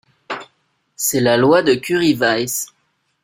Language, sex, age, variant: French, male, 30-39, Français de métropole